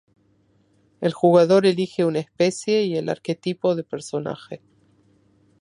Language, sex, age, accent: Spanish, female, 50-59, Rioplatense: Argentina, Uruguay, este de Bolivia, Paraguay